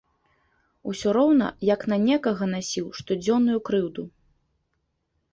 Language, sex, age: Belarusian, female, 30-39